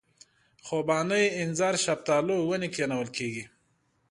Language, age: Pashto, 30-39